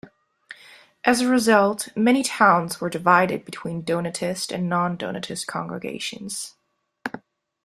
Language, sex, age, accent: English, female, 19-29, United States English